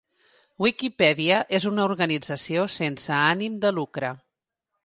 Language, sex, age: Catalan, female, 50-59